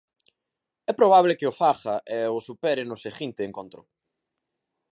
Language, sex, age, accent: Galician, male, 19-29, Atlántico (seseo e gheada)